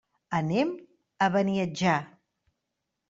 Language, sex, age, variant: Catalan, female, 50-59, Central